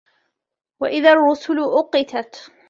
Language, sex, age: Arabic, female, 19-29